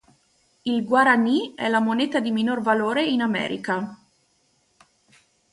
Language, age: Italian, 19-29